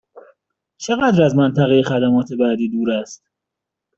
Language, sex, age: Persian, male, 30-39